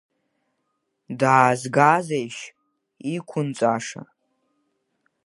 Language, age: Abkhazian, under 19